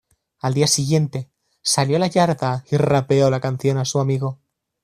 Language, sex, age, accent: Spanish, male, 19-29, España: Centro-Sur peninsular (Madrid, Toledo, Castilla-La Mancha)